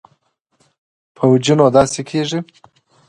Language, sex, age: Pashto, female, 19-29